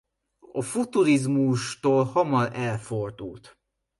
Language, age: Hungarian, 19-29